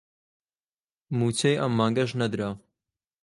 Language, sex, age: Central Kurdish, male, 19-29